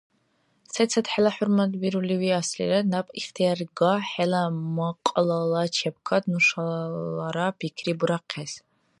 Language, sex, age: Dargwa, female, 19-29